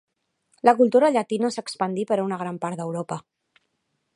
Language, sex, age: Catalan, female, 30-39